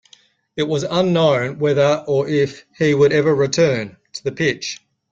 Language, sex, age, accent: English, male, 40-49, Australian English